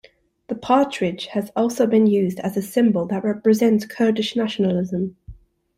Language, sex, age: English, male, 19-29